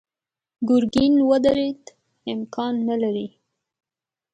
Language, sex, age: Pashto, female, 19-29